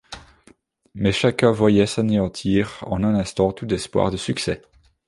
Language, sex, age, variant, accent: French, male, 30-39, Français d'Europe, Français de Belgique